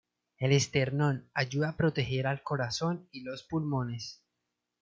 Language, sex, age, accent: Spanish, male, 19-29, Andino-Pacífico: Colombia, Perú, Ecuador, oeste de Bolivia y Venezuela andina